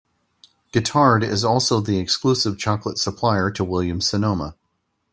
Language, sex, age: English, male, 30-39